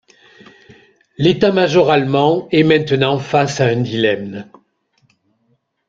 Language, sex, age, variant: French, male, 50-59, Français de métropole